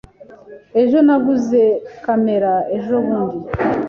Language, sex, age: Kinyarwanda, female, 40-49